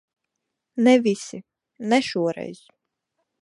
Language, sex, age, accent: Latvian, female, 19-29, Dzimtā valoda